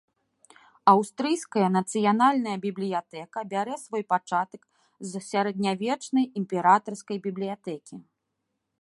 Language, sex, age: Belarusian, female, 30-39